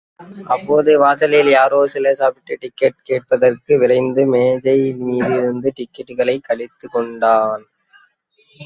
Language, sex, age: Tamil, male, 19-29